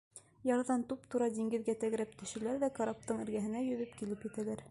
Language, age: Bashkir, 19-29